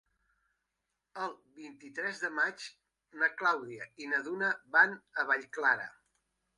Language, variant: Catalan, Central